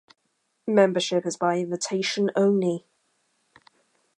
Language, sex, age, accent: English, female, 19-29, England English